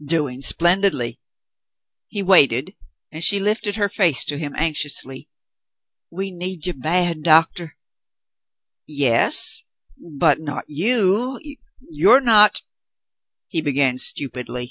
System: none